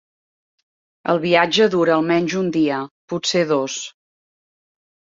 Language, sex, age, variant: Catalan, female, 40-49, Central